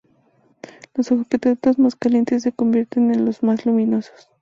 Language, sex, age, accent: Spanish, female, 19-29, México